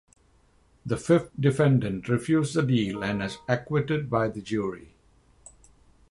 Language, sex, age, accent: English, male, 50-59, United States English; England English